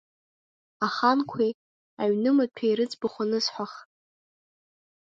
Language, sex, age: Abkhazian, female, under 19